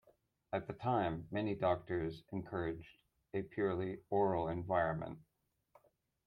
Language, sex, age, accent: English, male, 40-49, United States English